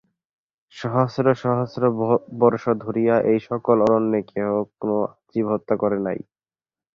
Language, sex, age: Bengali, male, 19-29